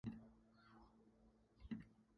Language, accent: English, United States English